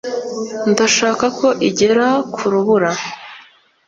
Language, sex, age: Kinyarwanda, female, 30-39